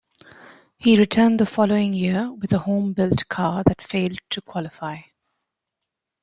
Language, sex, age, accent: English, female, 40-49, England English